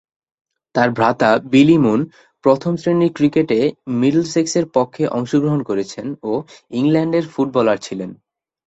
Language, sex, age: Bengali, male, 19-29